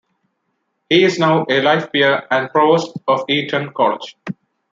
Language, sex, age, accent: English, male, 19-29, India and South Asia (India, Pakistan, Sri Lanka)